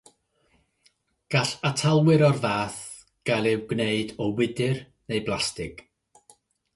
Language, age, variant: Welsh, 60-69, North-Eastern Welsh